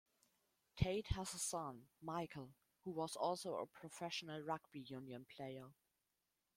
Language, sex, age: English, female, 30-39